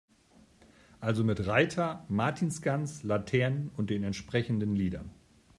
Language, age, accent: German, 50-59, Deutschland Deutsch